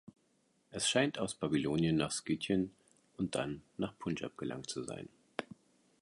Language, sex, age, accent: German, male, 40-49, Deutschland Deutsch